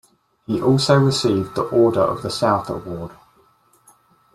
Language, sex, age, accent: English, male, 40-49, England English